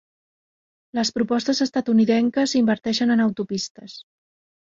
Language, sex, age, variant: Catalan, female, 40-49, Central